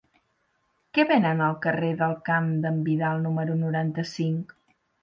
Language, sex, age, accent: Catalan, female, 30-39, gironí